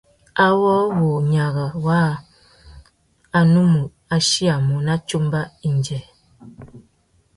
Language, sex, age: Tuki, female, 30-39